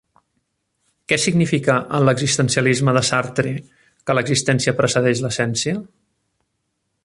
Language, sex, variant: Catalan, male, Central